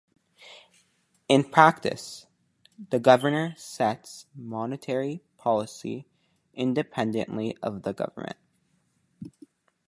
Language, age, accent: English, under 19, United States English